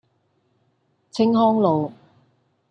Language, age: Cantonese, 30-39